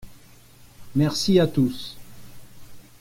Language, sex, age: French, male, 60-69